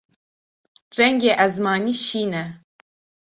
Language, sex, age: Kurdish, female, 19-29